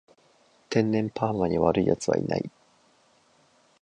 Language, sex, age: Japanese, male, 19-29